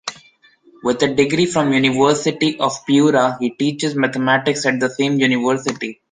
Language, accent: English, India and South Asia (India, Pakistan, Sri Lanka)